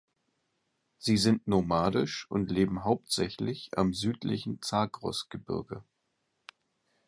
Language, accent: German, Deutschland Deutsch; Hochdeutsch